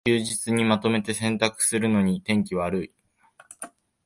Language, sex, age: Japanese, male, under 19